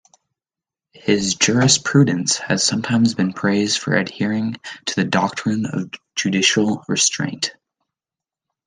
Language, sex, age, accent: English, male, under 19, United States English